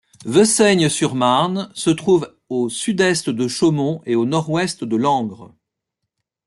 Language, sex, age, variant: French, male, 50-59, Français de métropole